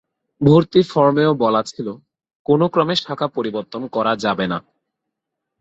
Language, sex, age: Bengali, male, 19-29